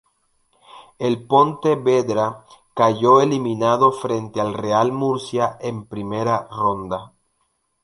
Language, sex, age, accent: Spanish, male, 19-29, Andino-Pacífico: Colombia, Perú, Ecuador, oeste de Bolivia y Venezuela andina